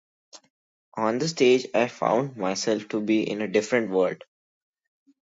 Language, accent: English, India and South Asia (India, Pakistan, Sri Lanka)